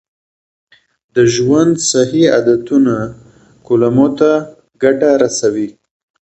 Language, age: Pashto, 19-29